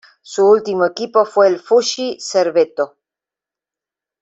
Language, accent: Spanish, Rioplatense: Argentina, Uruguay, este de Bolivia, Paraguay